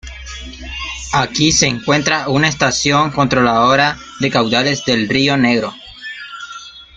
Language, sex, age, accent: Spanish, male, 19-29, América central